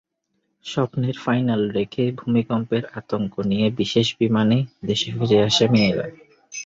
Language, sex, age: Bengali, male, 19-29